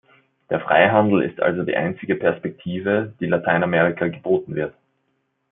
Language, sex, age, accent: German, male, 19-29, Österreichisches Deutsch